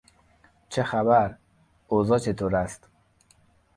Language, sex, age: Persian, male, 19-29